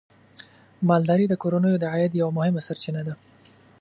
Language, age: Pashto, 19-29